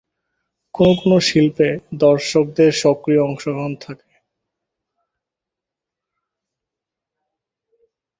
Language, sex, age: Bengali, male, 19-29